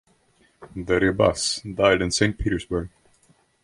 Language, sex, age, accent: English, male, 19-29, United States English